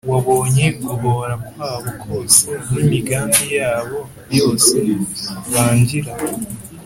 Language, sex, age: Kinyarwanda, male, 19-29